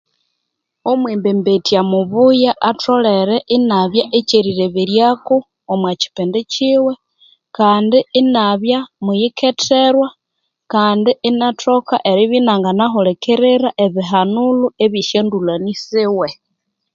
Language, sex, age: Konzo, female, 30-39